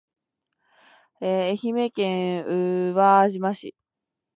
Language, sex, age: Japanese, female, 19-29